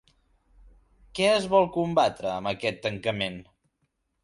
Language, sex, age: Catalan, male, 19-29